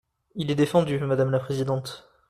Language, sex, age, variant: French, male, 19-29, Français d'Europe